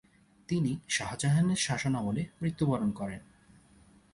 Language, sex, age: Bengali, male, 19-29